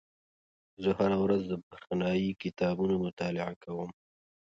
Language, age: Pashto, 30-39